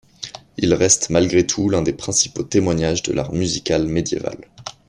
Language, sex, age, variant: French, male, 30-39, Français de métropole